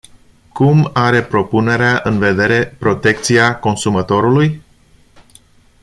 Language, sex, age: Romanian, male, 30-39